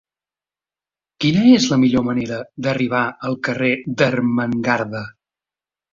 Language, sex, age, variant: Catalan, male, 30-39, Central